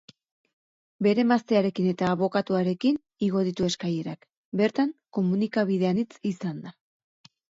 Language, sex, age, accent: Basque, female, 40-49, Erdialdekoa edo Nafarra (Gipuzkoa, Nafarroa)